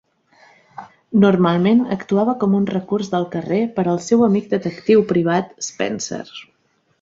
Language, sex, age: Catalan, female, 30-39